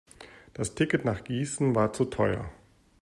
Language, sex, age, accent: German, male, 40-49, Deutschland Deutsch